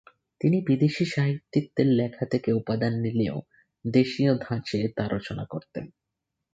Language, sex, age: Bengali, male, 19-29